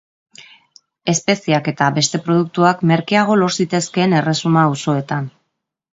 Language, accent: Basque, Mendebalekoa (Araba, Bizkaia, Gipuzkoako mendebaleko herri batzuk)